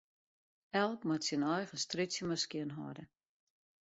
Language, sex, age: Western Frisian, female, 60-69